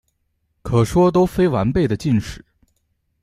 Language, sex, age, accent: Chinese, male, 19-29, 出生地：河北省